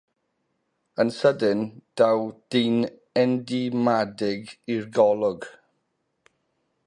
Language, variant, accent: Welsh, South-Eastern Welsh, Y Deyrnas Unedig Cymraeg